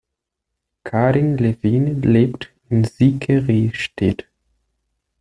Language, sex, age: German, male, 19-29